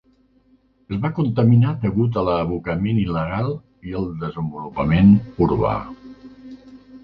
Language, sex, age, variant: Catalan, male, 60-69, Central